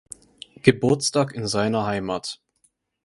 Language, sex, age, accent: German, male, 19-29, Deutschland Deutsch